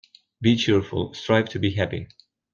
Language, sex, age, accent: English, male, 30-39, United States English